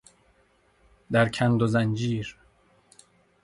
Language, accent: Persian, فارسی